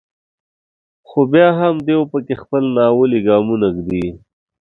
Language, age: Pashto, 30-39